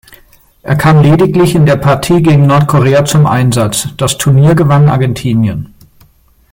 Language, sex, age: German, male, 40-49